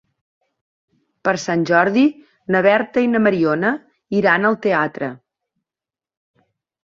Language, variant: Catalan, Septentrional